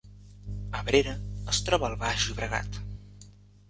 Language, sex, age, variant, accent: Catalan, male, under 19, Central, central